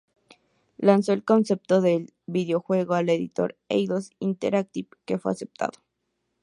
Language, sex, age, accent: Spanish, female, under 19, México